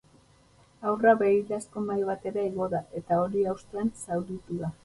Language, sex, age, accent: Basque, male, 40-49, Erdialdekoa edo Nafarra (Gipuzkoa, Nafarroa)